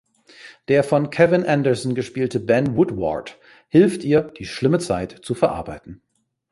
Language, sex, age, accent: German, male, 40-49, Deutschland Deutsch